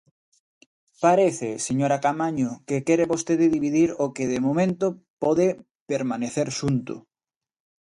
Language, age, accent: Galician, 19-29, Normativo (estándar)